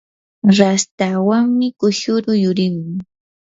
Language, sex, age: Yanahuanca Pasco Quechua, female, 19-29